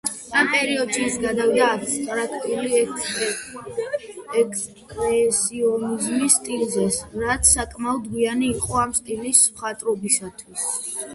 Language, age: Georgian, 19-29